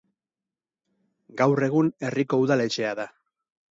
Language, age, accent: Basque, 40-49, Erdialdekoa edo Nafarra (Gipuzkoa, Nafarroa)